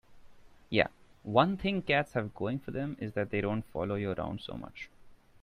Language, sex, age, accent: English, male, 19-29, India and South Asia (India, Pakistan, Sri Lanka)